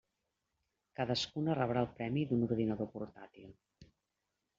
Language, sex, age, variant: Catalan, female, 40-49, Central